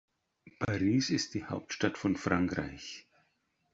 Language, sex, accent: German, male, Deutschland Deutsch